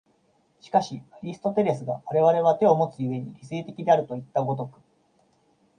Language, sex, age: Japanese, male, 30-39